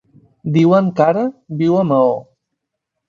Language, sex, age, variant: Catalan, male, 30-39, Central